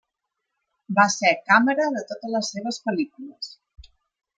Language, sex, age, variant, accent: Catalan, female, 50-59, Nord-Occidental, Empordanès